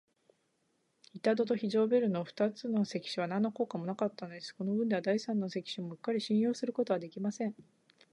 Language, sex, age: Japanese, female, 19-29